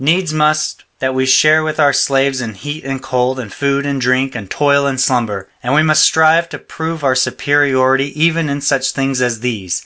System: none